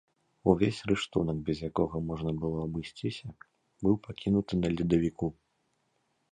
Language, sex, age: Belarusian, male, 19-29